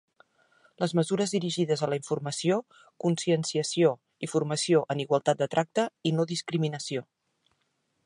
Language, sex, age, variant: Catalan, female, 50-59, Central